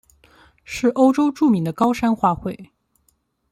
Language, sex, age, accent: Chinese, female, 19-29, 出生地：江西省